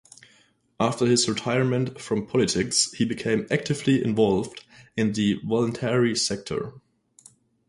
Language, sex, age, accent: English, male, 19-29, German English